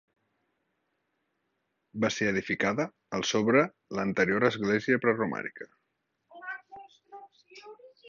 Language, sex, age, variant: Catalan, male, 40-49, Central